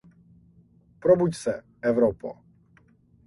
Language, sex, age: Czech, male, 30-39